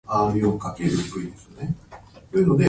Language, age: Japanese, 19-29